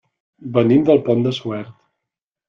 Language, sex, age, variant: Catalan, male, 50-59, Central